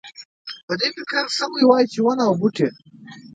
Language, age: Pashto, 19-29